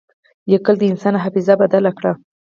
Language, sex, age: Pashto, female, 19-29